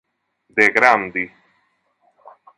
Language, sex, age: Italian, male, 30-39